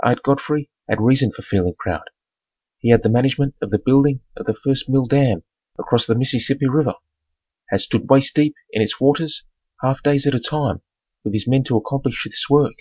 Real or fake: real